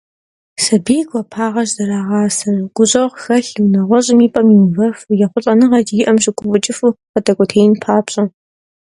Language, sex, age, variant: Kabardian, female, under 19, Адыгэбзэ (Къэбэрдей, Кирил, псоми зэдай)